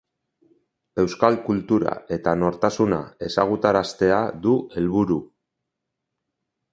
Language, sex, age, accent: Basque, male, 40-49, Mendebalekoa (Araba, Bizkaia, Gipuzkoako mendebaleko herri batzuk)